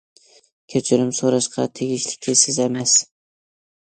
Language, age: Uyghur, 19-29